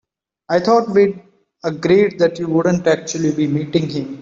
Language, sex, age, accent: English, male, 19-29, India and South Asia (India, Pakistan, Sri Lanka)